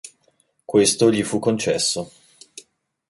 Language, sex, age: Italian, male, 19-29